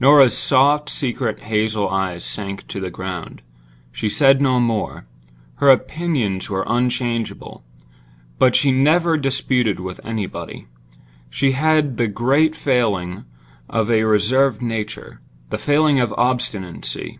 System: none